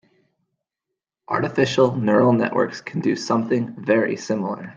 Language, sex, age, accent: English, male, 30-39, United States English